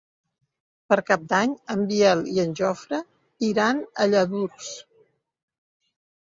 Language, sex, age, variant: Catalan, female, 60-69, Central